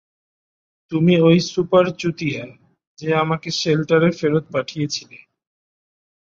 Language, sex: Bengali, male